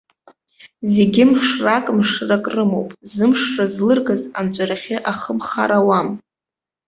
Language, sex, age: Abkhazian, female, 19-29